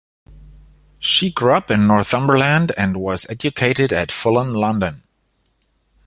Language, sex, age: English, male, 40-49